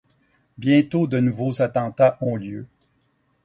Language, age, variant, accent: French, 50-59, Français d'Amérique du Nord, Français du Canada